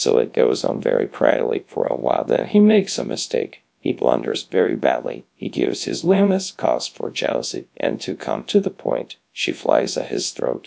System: TTS, GradTTS